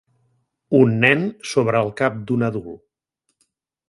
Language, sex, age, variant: Catalan, male, 50-59, Central